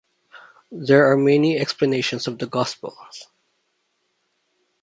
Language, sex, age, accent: English, male, 30-39, Filipino